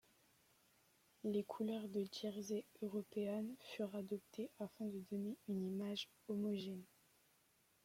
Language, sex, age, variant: French, female, under 19, Français de métropole